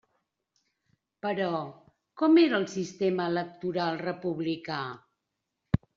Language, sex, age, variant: Catalan, female, 60-69, Central